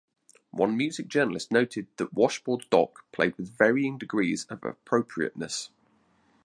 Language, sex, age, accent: English, male, 40-49, England English